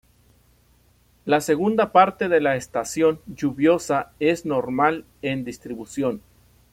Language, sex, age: Spanish, male, 40-49